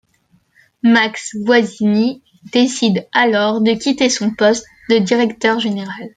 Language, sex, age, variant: French, female, under 19, Français de métropole